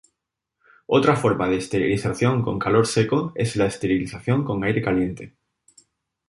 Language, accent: Spanish, España: Sur peninsular (Andalucia, Extremadura, Murcia)